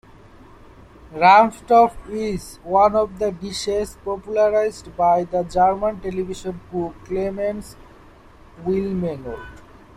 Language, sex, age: English, male, 19-29